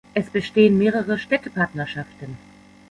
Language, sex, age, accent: German, female, 40-49, Deutschland Deutsch